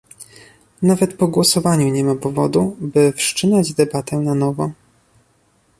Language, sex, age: Polish, male, 19-29